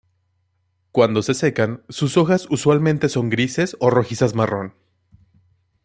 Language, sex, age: Spanish, male, 19-29